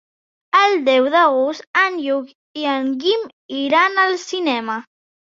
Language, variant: Catalan, Central